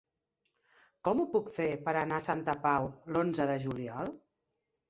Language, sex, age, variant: Catalan, female, 50-59, Central